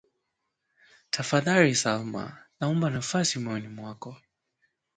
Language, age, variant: Swahili, 19-29, Kiswahili cha Bara ya Tanzania